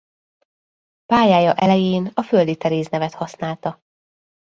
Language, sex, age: Hungarian, female, 30-39